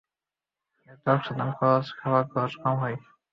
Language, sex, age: Bengali, male, 19-29